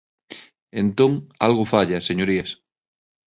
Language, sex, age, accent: Galician, male, 19-29, Central (gheada); Neofalante